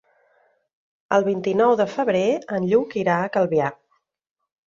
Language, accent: Catalan, Oriental